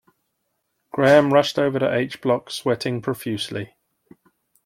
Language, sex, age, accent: English, male, 40-49, England English